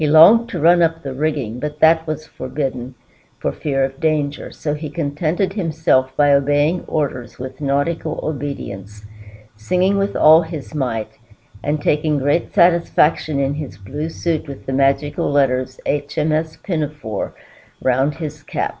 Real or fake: real